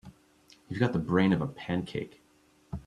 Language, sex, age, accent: English, male, 40-49, United States English